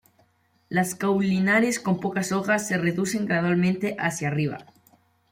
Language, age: Spanish, under 19